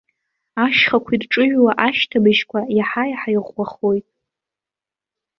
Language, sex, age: Abkhazian, female, 19-29